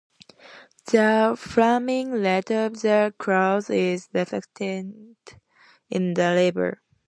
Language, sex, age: English, female, 19-29